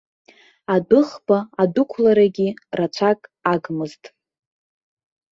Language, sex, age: Abkhazian, female, 19-29